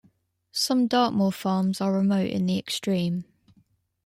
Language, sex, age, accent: English, female, 19-29, England English